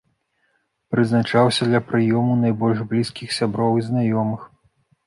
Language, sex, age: Belarusian, male, 30-39